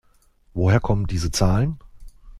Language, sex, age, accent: German, male, 30-39, Deutschland Deutsch